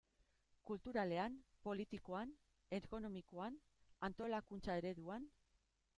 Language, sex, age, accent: Basque, female, 40-49, Mendebalekoa (Araba, Bizkaia, Gipuzkoako mendebaleko herri batzuk)